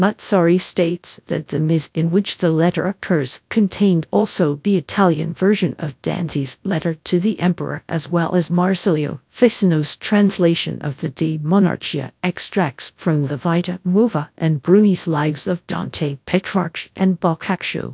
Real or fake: fake